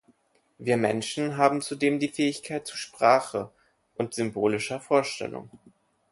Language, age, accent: German, 19-29, Deutschland Deutsch